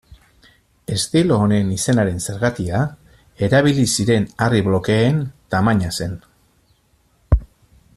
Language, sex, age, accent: Basque, male, 40-49, Erdialdekoa edo Nafarra (Gipuzkoa, Nafarroa)